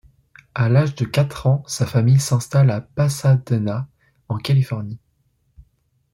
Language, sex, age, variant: French, male, under 19, Français de métropole